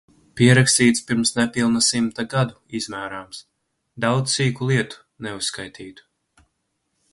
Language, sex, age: Latvian, male, under 19